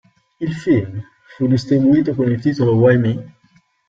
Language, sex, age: Italian, male, 40-49